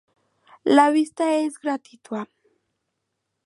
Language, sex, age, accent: Spanish, female, under 19, México